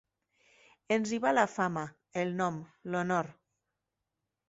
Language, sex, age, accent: Catalan, female, 40-49, valencià; Tortosí